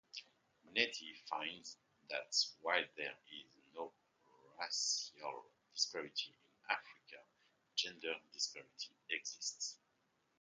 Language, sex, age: English, male, 40-49